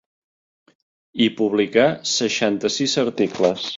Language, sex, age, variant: Catalan, male, 50-59, Central